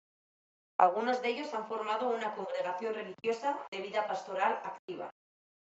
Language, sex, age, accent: Spanish, female, 19-29, España: Norte peninsular (Asturias, Castilla y León, Cantabria, País Vasco, Navarra, Aragón, La Rioja, Guadalajara, Cuenca)